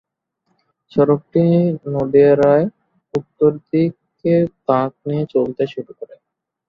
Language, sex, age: Bengali, male, 19-29